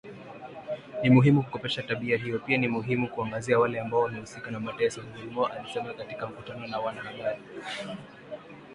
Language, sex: Swahili, male